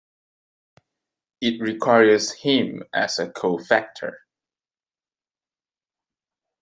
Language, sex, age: English, male, 19-29